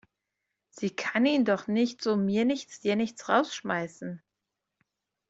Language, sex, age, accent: German, female, 30-39, Deutschland Deutsch